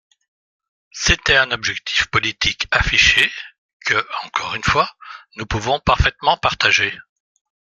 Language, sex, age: French, male, 60-69